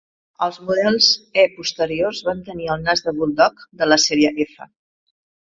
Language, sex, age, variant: Catalan, female, 50-59, Central